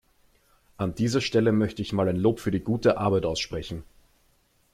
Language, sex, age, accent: German, male, 19-29, Österreichisches Deutsch